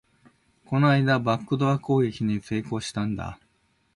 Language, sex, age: Japanese, male, 60-69